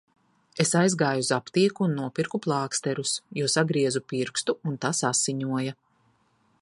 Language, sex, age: Latvian, female, 30-39